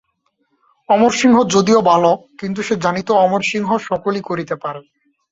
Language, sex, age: Bengali, male, 19-29